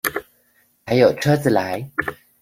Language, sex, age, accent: Chinese, female, 19-29, 出生地：宜蘭縣